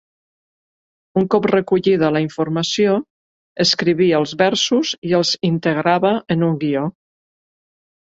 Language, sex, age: Catalan, female, 50-59